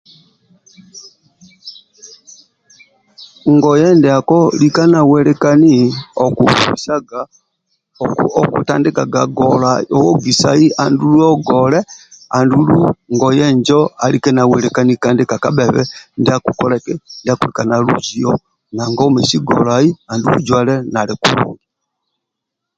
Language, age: Amba (Uganda), 50-59